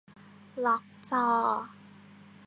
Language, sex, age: Thai, female, under 19